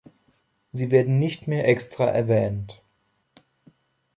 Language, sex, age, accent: German, male, 30-39, Deutschland Deutsch